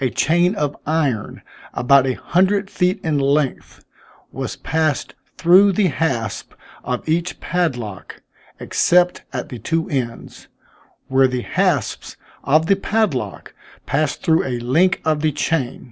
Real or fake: real